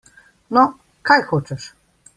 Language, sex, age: Slovenian, female, 50-59